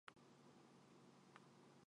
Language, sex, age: Japanese, male, 19-29